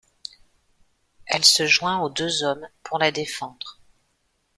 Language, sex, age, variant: French, female, 40-49, Français de métropole